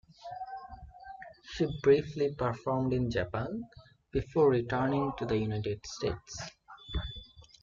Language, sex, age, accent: English, male, 19-29, India and South Asia (India, Pakistan, Sri Lanka)